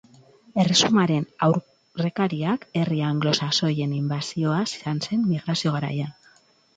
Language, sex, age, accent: Basque, female, 30-39, Mendebalekoa (Araba, Bizkaia, Gipuzkoako mendebaleko herri batzuk)